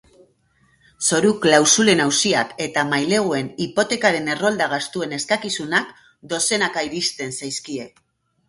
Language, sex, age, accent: Basque, female, 40-49, Mendebalekoa (Araba, Bizkaia, Gipuzkoako mendebaleko herri batzuk)